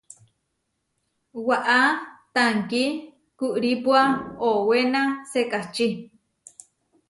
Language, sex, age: Huarijio, female, 30-39